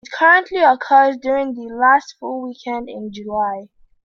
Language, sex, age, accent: English, female, 19-29, Southern African (South Africa, Zimbabwe, Namibia)